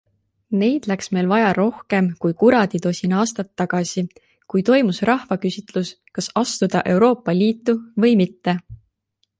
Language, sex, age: Estonian, female, 19-29